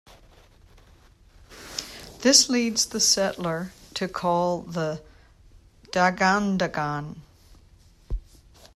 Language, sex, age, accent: English, female, 60-69, United States English